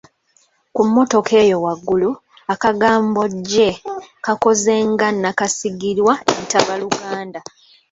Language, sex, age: Ganda, female, 19-29